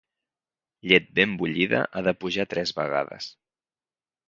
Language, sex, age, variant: Catalan, male, 30-39, Central